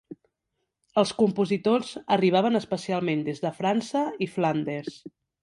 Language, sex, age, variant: Catalan, female, 30-39, Nord-Occidental